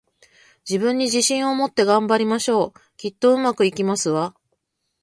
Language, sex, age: Japanese, female, 40-49